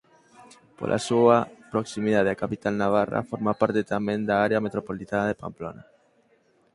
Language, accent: Galician, Normativo (estándar)